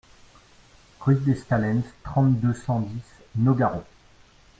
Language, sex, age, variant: French, male, 40-49, Français de métropole